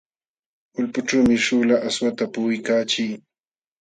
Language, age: Jauja Wanca Quechua, 40-49